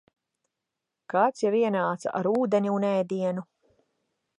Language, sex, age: Latvian, female, 40-49